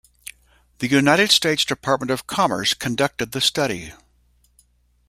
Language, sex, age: English, male, 60-69